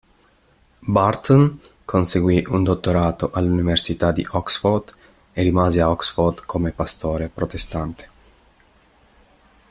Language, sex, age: Italian, male, 19-29